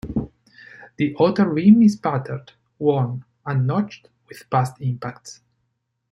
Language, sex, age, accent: English, male, 40-49, United States English